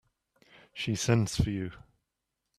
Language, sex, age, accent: English, male, 50-59, England English